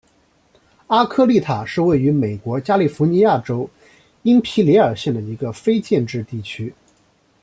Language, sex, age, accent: Chinese, male, 19-29, 出生地：江苏省